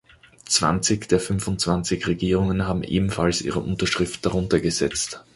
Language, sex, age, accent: German, male, 19-29, Österreichisches Deutsch